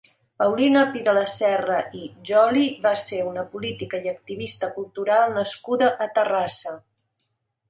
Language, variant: Catalan, Central